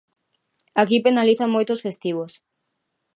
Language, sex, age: Galician, female, 19-29